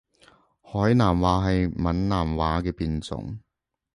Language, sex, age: Cantonese, male, 30-39